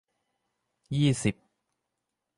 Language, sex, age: Thai, male, 19-29